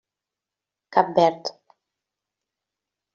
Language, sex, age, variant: Catalan, female, 40-49, Central